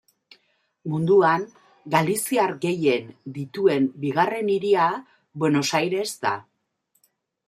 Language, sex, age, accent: Basque, female, 50-59, Mendebalekoa (Araba, Bizkaia, Gipuzkoako mendebaleko herri batzuk)